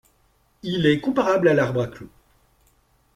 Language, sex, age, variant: French, male, 40-49, Français de métropole